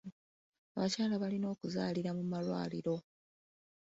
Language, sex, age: Ganda, female, 30-39